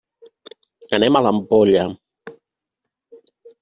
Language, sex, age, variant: Catalan, male, 50-59, Central